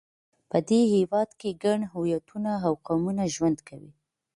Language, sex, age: Pashto, female, 19-29